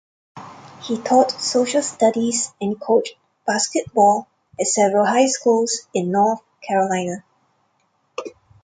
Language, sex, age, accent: English, female, 30-39, Singaporean English